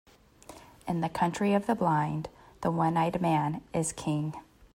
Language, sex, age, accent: English, female, 40-49, United States English